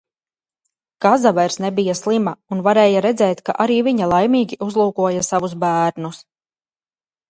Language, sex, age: Latvian, female, 30-39